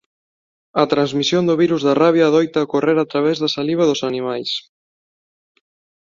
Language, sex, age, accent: Galician, male, 19-29, Neofalante